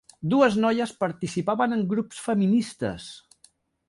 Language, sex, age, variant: Catalan, male, 50-59, Central